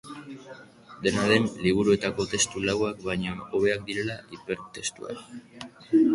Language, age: Basque, under 19